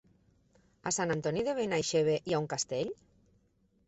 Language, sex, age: Catalan, female, 40-49